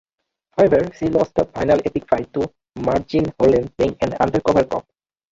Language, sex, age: English, male, 19-29